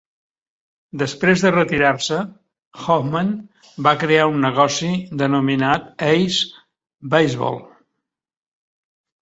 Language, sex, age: Catalan, male, 70-79